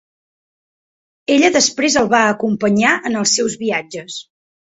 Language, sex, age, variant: Catalan, female, 19-29, Central